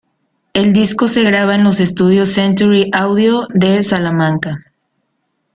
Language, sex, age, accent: Spanish, female, 19-29, México